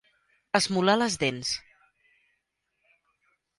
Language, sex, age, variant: Catalan, female, 40-49, Central